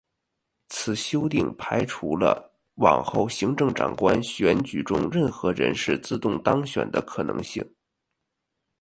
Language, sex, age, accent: Chinese, male, 19-29, 出生地：北京市